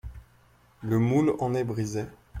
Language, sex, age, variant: French, male, 19-29, Français de métropole